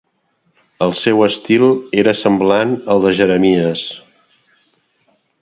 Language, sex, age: Catalan, male, 60-69